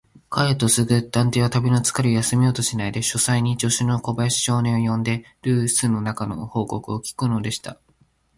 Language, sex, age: Japanese, male, 19-29